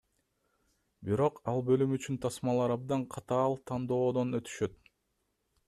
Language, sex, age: Kyrgyz, male, 19-29